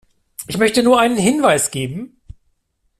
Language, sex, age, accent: German, male, 40-49, Deutschland Deutsch